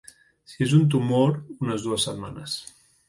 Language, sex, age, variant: Catalan, male, 30-39, Central